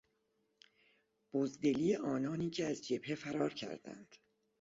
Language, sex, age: Persian, female, 60-69